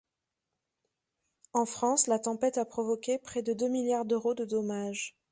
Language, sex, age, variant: French, female, 30-39, Français de métropole